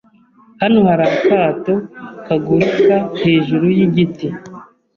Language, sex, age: Kinyarwanda, male, 30-39